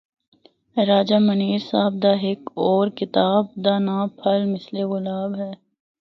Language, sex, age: Northern Hindko, female, 19-29